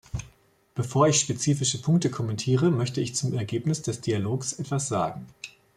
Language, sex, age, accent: German, male, 40-49, Deutschland Deutsch